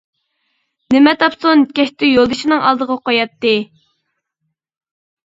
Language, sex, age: Uyghur, female, under 19